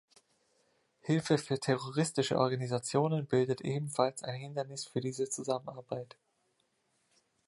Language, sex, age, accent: German, male, 19-29, Deutschland Deutsch